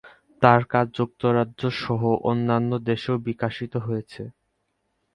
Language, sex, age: Bengali, male, 19-29